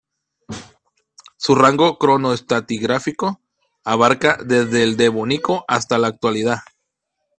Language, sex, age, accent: Spanish, male, 30-39, México